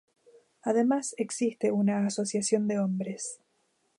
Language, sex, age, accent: Spanish, female, 19-29, Chileno: Chile, Cuyo